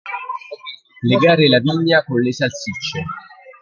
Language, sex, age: Italian, male, 50-59